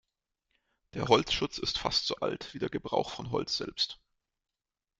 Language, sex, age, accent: German, male, 30-39, Deutschland Deutsch